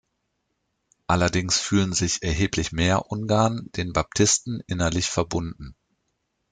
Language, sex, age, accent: German, male, 40-49, Deutschland Deutsch